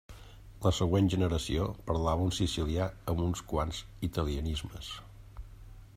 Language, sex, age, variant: Catalan, male, 50-59, Central